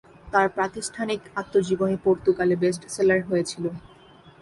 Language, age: Bengali, 19-29